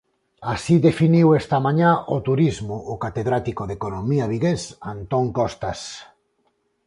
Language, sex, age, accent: Galician, male, 40-49, Normativo (estándar); Neofalante